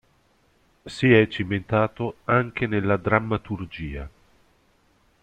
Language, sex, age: Italian, male, 50-59